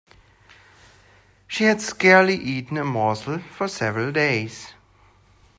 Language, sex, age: English, male, 30-39